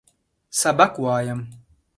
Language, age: Pashto, 19-29